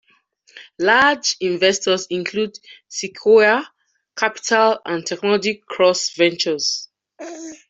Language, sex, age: English, female, 30-39